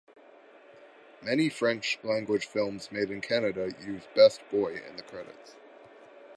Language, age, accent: English, 19-29, United States English